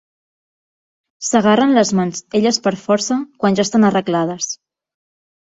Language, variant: Catalan, Central